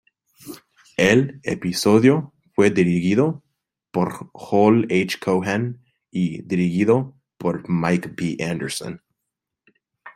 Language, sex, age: Spanish, male, under 19